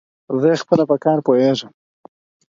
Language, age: Pashto, under 19